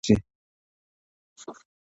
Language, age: Pashto, 19-29